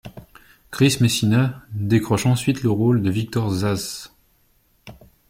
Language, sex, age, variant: French, male, 19-29, Français de métropole